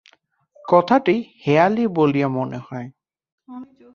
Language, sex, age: Bengali, male, 19-29